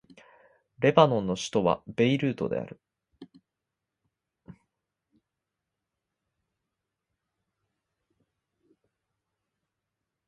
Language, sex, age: Japanese, male, under 19